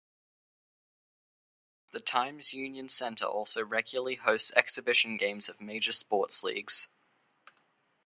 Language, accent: English, Australian English